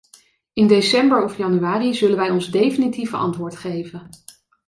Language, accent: Dutch, Nederlands Nederlands